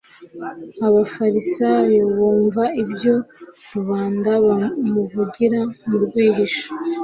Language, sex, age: Kinyarwanda, female, 19-29